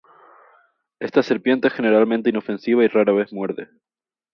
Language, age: Spanish, 19-29